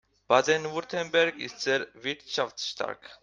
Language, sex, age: German, male, under 19